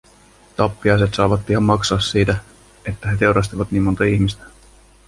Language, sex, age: Finnish, male, 30-39